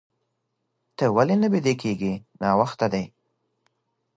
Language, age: Pashto, 30-39